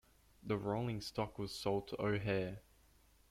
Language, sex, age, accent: English, male, under 19, Australian English